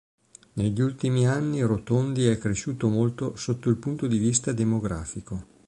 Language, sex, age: Italian, male, 50-59